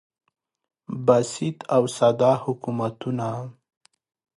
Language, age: Pashto, 19-29